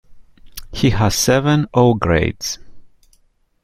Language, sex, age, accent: English, male, 30-39, England English